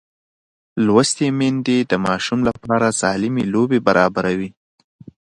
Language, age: Pashto, 19-29